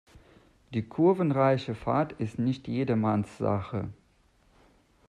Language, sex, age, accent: German, male, 30-39, Deutschland Deutsch